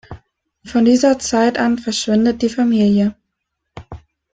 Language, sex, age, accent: German, female, 19-29, Deutschland Deutsch